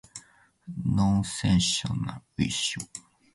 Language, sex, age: Japanese, male, 19-29